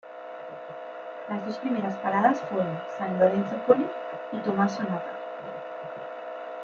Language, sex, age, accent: Spanish, female, 19-29, España: Norte peninsular (Asturias, Castilla y León, Cantabria, País Vasco, Navarra, Aragón, La Rioja, Guadalajara, Cuenca)